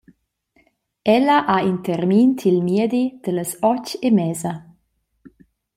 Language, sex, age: Romansh, female, 19-29